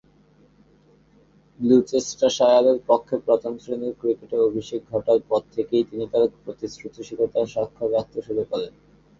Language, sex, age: Bengali, male, 19-29